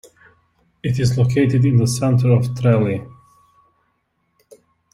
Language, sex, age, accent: English, male, 30-39, United States English